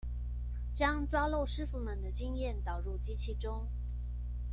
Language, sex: Chinese, female